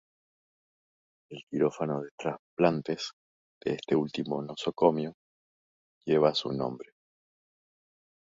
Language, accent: Spanish, Rioplatense: Argentina, Uruguay, este de Bolivia, Paraguay